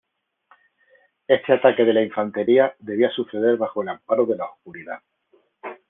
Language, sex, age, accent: Spanish, male, 50-59, España: Sur peninsular (Andalucia, Extremadura, Murcia)